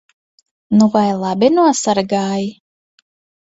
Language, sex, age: Latvian, female, 30-39